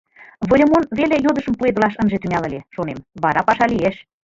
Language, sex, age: Mari, female, 40-49